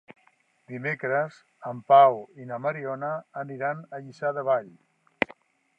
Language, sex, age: Catalan, male, 60-69